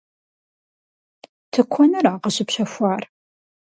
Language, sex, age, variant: Kabardian, female, 30-39, Адыгэбзэ (Къэбэрдей, Кирил, Урысей)